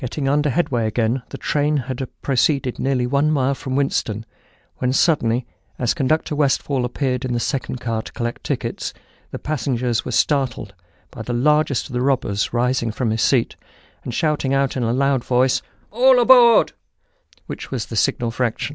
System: none